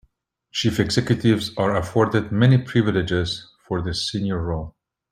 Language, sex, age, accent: English, male, 50-59, United States English